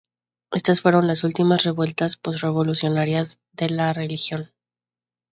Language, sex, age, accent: Spanish, female, 19-29, México